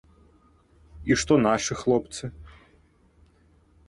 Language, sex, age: Belarusian, male, 19-29